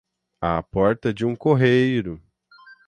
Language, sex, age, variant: Portuguese, male, 30-39, Portuguese (Brasil)